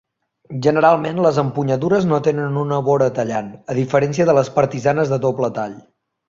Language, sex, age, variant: Catalan, male, 19-29, Central